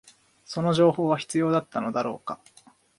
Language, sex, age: Japanese, male, 19-29